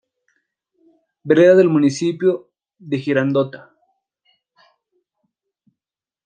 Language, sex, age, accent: Spanish, male, 19-29, Andino-Pacífico: Colombia, Perú, Ecuador, oeste de Bolivia y Venezuela andina